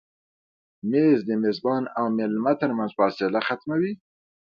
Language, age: Pashto, 19-29